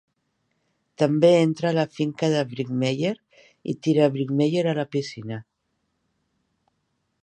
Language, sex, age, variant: Catalan, female, 60-69, Central